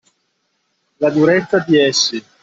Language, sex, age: Italian, male, 50-59